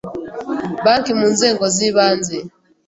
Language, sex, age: Kinyarwanda, female, 19-29